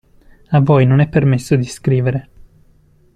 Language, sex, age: Italian, male, 30-39